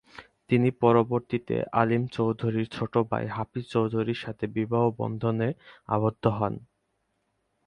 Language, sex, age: Bengali, male, 19-29